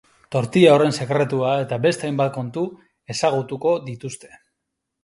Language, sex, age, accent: Basque, male, 30-39, Mendebalekoa (Araba, Bizkaia, Gipuzkoako mendebaleko herri batzuk)